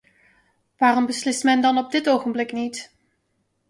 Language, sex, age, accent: Dutch, female, 30-39, Nederlands Nederlands